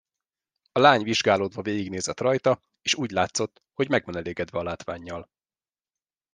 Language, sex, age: Hungarian, male, 30-39